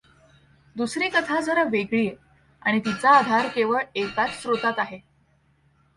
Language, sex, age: Marathi, female, under 19